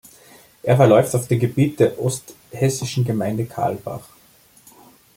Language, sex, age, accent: German, male, 30-39, Österreichisches Deutsch